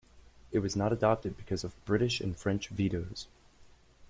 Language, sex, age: English, male, 30-39